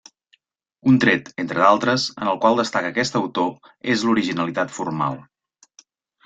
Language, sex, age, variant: Catalan, male, 40-49, Central